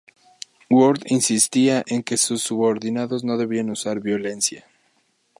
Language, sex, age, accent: Spanish, male, 19-29, México